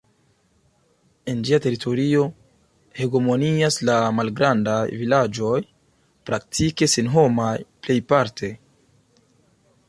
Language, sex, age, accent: Esperanto, male, 19-29, Internacia